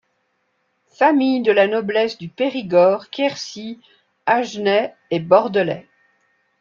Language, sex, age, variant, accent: French, female, 50-59, Français d'Europe, Français de Suisse